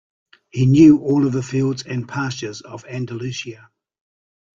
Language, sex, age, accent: English, male, 60-69, New Zealand English